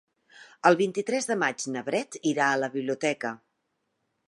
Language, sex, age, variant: Catalan, female, 40-49, Central